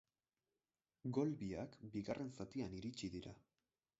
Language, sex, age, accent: Basque, male, 19-29, Erdialdekoa edo Nafarra (Gipuzkoa, Nafarroa)